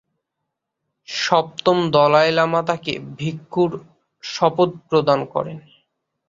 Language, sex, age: Bengali, male, 19-29